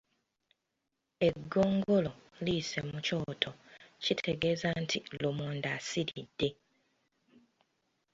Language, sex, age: Ganda, female, 19-29